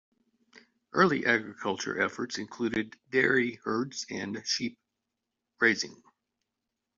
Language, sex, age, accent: English, male, 40-49, United States English